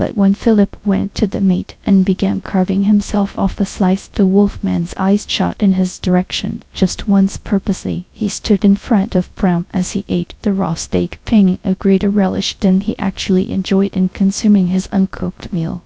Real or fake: fake